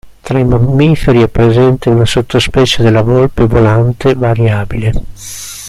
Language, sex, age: Italian, male, 60-69